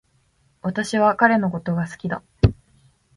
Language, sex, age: Japanese, female, 19-29